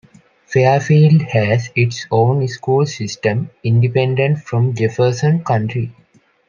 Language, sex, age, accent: English, male, 19-29, India and South Asia (India, Pakistan, Sri Lanka)